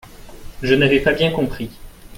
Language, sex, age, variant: French, male, 19-29, Français de métropole